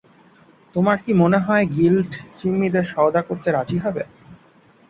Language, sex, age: Bengali, male, 19-29